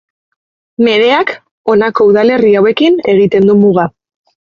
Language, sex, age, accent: Basque, female, 30-39, Mendebalekoa (Araba, Bizkaia, Gipuzkoako mendebaleko herri batzuk)